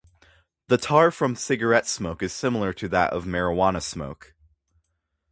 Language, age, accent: English, under 19, United States English